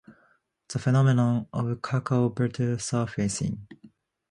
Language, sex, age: English, male, 19-29